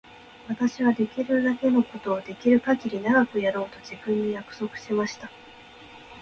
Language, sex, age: Japanese, female, 19-29